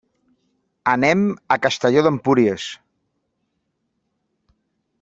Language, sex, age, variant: Catalan, male, 40-49, Central